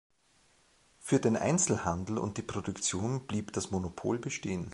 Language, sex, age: German, male, 40-49